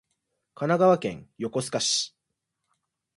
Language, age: Japanese, 19-29